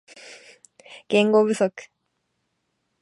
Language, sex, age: Japanese, female, 19-29